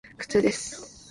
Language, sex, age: Japanese, female, under 19